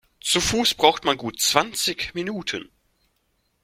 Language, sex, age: German, male, 19-29